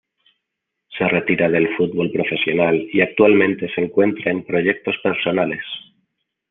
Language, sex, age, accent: Spanish, male, 30-39, España: Centro-Sur peninsular (Madrid, Toledo, Castilla-La Mancha)